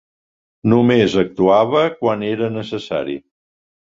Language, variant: Catalan, Central